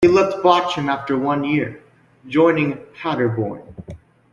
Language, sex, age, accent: English, male, under 19, United States English